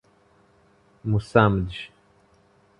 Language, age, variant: Portuguese, 40-49, Portuguese (Portugal)